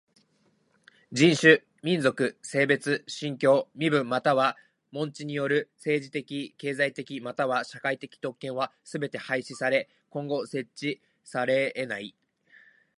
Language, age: Japanese, 19-29